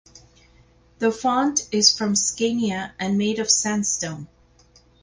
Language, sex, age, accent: English, female, 40-49, United States English